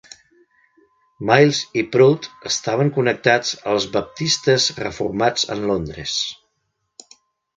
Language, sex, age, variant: Catalan, male, 50-59, Central